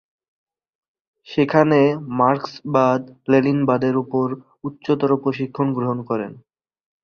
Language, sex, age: Bengali, male, under 19